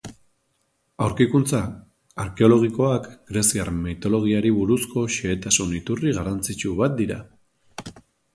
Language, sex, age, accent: Basque, male, 30-39, Erdialdekoa edo Nafarra (Gipuzkoa, Nafarroa)